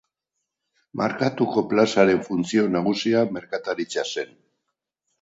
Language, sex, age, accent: Basque, male, 70-79, Mendebalekoa (Araba, Bizkaia, Gipuzkoako mendebaleko herri batzuk)